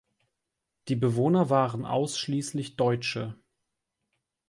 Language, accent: German, Deutschland Deutsch